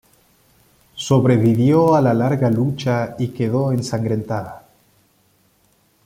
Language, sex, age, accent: Spanish, male, 30-39, Andino-Pacífico: Colombia, Perú, Ecuador, oeste de Bolivia y Venezuela andina